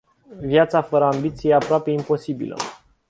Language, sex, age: Romanian, male, 19-29